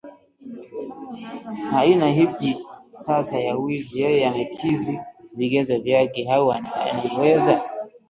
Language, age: Swahili, 19-29